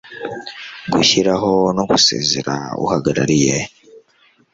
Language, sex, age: Kinyarwanda, male, 19-29